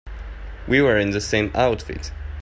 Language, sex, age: English, male, 19-29